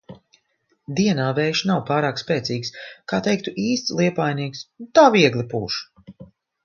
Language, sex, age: Latvian, female, 40-49